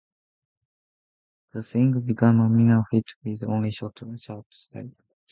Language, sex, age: English, male, 19-29